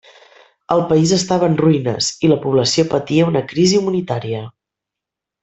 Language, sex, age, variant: Catalan, female, 40-49, Central